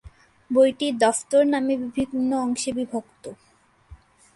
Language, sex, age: Bengali, female, under 19